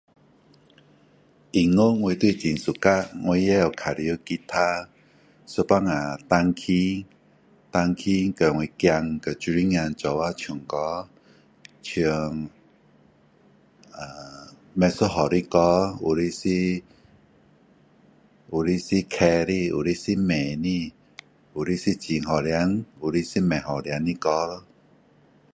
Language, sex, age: Min Dong Chinese, male, 50-59